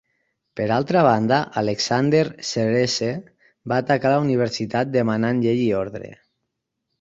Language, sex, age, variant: Catalan, male, 30-39, Nord-Occidental